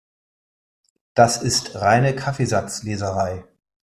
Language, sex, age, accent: German, male, 40-49, Deutschland Deutsch